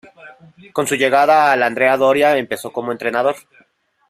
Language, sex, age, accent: Spanish, male, 30-39, México